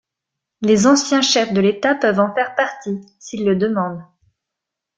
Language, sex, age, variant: French, female, 19-29, Français de métropole